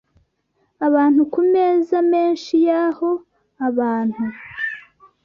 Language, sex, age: Kinyarwanda, female, 19-29